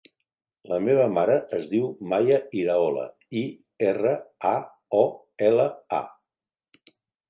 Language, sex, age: Catalan, male, 60-69